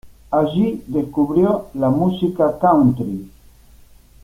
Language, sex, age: Spanish, male, 50-59